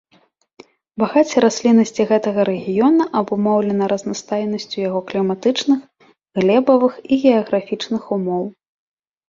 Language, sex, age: Belarusian, female, 19-29